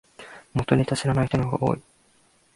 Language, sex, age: Japanese, male, 19-29